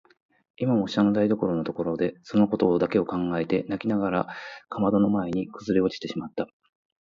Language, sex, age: Japanese, male, 40-49